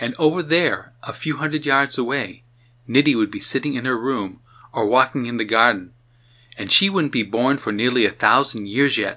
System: none